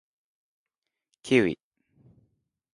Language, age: Japanese, 19-29